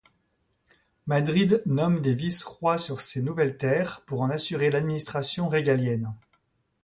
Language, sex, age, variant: French, male, 40-49, Français de métropole